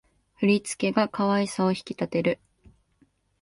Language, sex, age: Japanese, female, 19-29